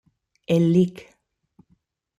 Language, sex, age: Spanish, female, 30-39